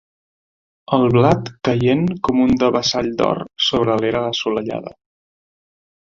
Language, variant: Catalan, Central